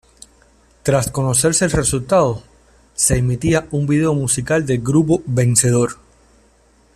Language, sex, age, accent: Spanish, male, 30-39, Caribe: Cuba, Venezuela, Puerto Rico, República Dominicana, Panamá, Colombia caribeña, México caribeño, Costa del golfo de México